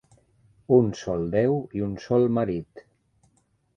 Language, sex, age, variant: Catalan, male, 50-59, Nord-Occidental